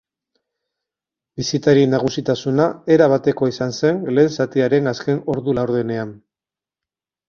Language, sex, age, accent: Basque, male, 50-59, Mendebalekoa (Araba, Bizkaia, Gipuzkoako mendebaleko herri batzuk)